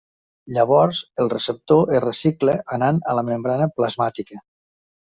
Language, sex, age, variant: Catalan, male, 50-59, Nord-Occidental